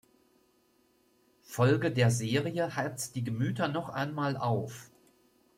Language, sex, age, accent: German, male, 50-59, Deutschland Deutsch